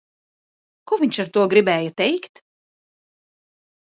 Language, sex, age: Latvian, female, 40-49